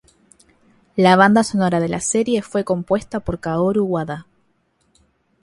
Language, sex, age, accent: Spanish, female, 19-29, Rioplatense: Argentina, Uruguay, este de Bolivia, Paraguay